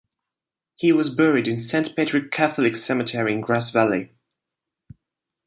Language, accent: English, England English